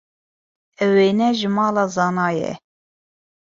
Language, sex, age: Kurdish, female, 30-39